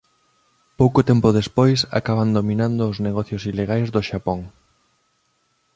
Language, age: Galician, 30-39